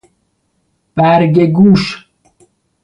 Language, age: Persian, 30-39